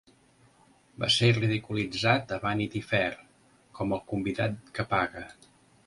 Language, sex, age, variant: Catalan, male, 60-69, Central